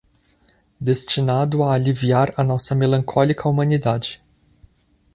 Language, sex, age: Portuguese, male, 30-39